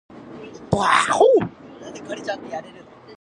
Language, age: Japanese, 19-29